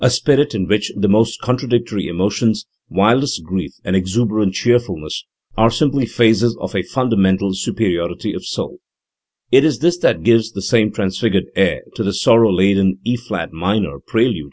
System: none